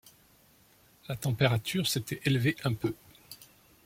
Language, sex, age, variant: French, male, 50-59, Français de métropole